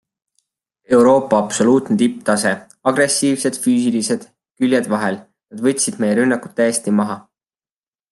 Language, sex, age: Estonian, male, 19-29